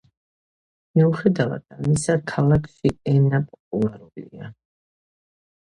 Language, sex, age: Georgian, female, 50-59